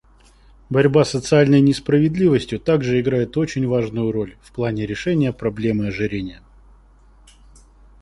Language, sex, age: Russian, male, 19-29